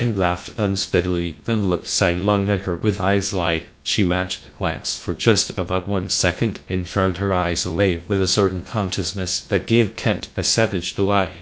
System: TTS, GlowTTS